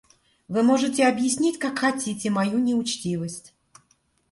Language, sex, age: Russian, female, 40-49